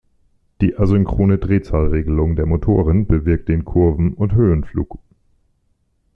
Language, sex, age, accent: German, male, 40-49, Deutschland Deutsch